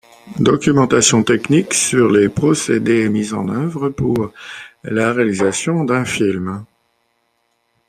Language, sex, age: French, male, 50-59